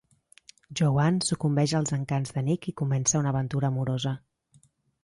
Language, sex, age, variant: Catalan, female, 40-49, Central